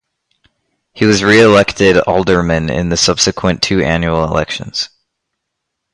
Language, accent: English, United States English